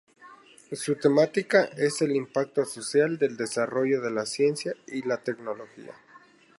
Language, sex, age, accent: Spanish, male, 30-39, México